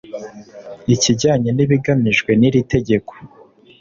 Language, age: Kinyarwanda, 19-29